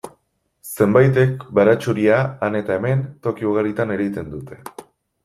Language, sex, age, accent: Basque, male, 19-29, Erdialdekoa edo Nafarra (Gipuzkoa, Nafarroa)